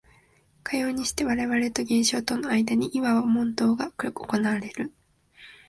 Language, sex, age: Japanese, female, 19-29